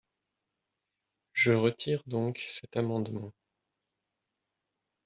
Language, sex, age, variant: French, male, 19-29, Français de métropole